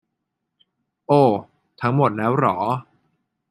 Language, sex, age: Thai, male, 19-29